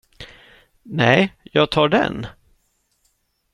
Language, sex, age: Swedish, male, 50-59